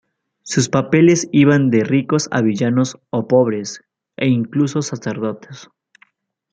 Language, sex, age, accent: Spanish, male, 19-29, Andino-Pacífico: Colombia, Perú, Ecuador, oeste de Bolivia y Venezuela andina